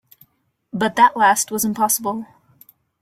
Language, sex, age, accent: English, female, under 19, United States English